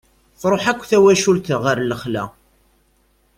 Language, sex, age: Kabyle, male, 30-39